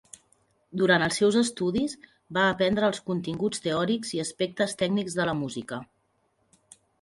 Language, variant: Catalan, Central